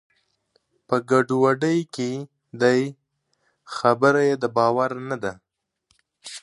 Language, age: Pashto, 19-29